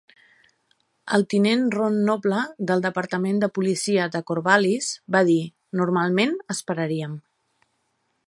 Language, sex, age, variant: Catalan, female, 50-59, Central